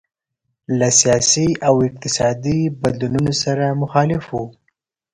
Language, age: Pashto, 30-39